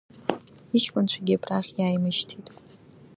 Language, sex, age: Abkhazian, female, under 19